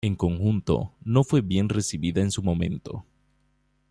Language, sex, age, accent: Spanish, male, 30-39, Rioplatense: Argentina, Uruguay, este de Bolivia, Paraguay